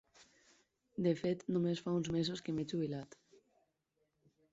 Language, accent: Catalan, valencià; apitxat